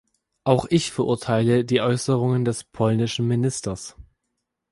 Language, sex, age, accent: German, male, 19-29, Deutschland Deutsch